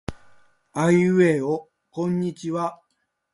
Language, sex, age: Japanese, male, 60-69